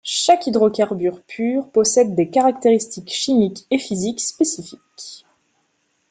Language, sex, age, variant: French, female, 19-29, Français de métropole